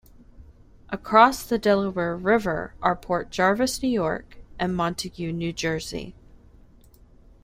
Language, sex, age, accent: English, female, 30-39, United States English